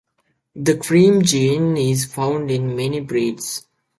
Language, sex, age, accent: English, male, 19-29, United States English